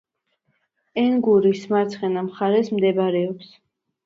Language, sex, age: Georgian, female, under 19